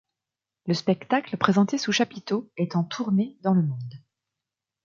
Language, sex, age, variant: French, female, 40-49, Français de métropole